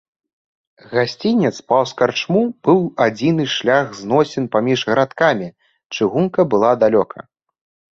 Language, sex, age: Belarusian, male, under 19